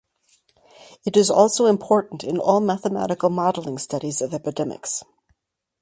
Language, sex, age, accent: English, female, 60-69, United States English